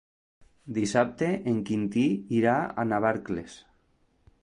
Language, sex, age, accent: Catalan, male, 40-49, valencià